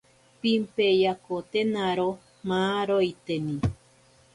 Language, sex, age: Ashéninka Perené, female, 40-49